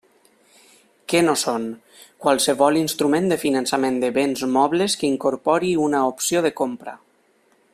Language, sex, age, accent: Catalan, male, 19-29, valencià